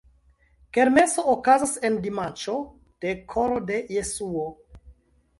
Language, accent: Esperanto, Internacia